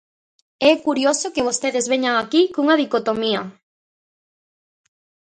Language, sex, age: Galician, female, under 19